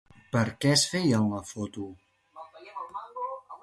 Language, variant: Catalan, Septentrional